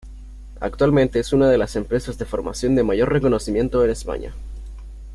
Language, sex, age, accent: Spanish, male, under 19, Chileno: Chile, Cuyo